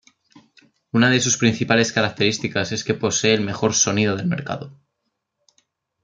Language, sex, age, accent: Spanish, male, 19-29, España: Norte peninsular (Asturias, Castilla y León, Cantabria, País Vasco, Navarra, Aragón, La Rioja, Guadalajara, Cuenca)